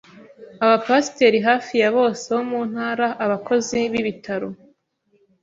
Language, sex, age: Kinyarwanda, female, 19-29